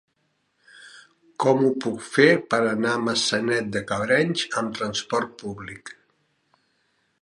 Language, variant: Catalan, Central